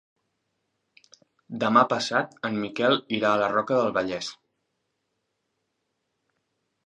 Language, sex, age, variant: Catalan, male, 19-29, Central